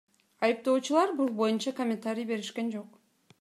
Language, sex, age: Kyrgyz, female, 30-39